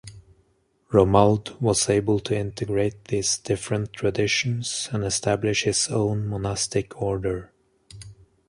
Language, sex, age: English, male, 30-39